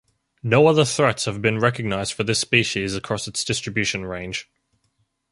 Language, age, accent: English, 19-29, Australian English